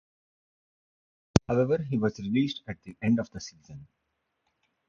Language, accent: English, India and South Asia (India, Pakistan, Sri Lanka)